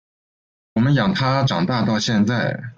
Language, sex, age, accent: Chinese, male, 19-29, 出生地：山东省